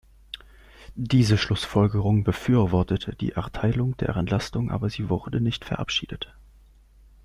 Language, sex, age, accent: German, male, 19-29, Deutschland Deutsch